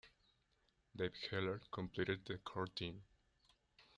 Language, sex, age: English, male, 19-29